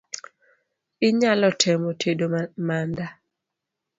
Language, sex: Luo (Kenya and Tanzania), female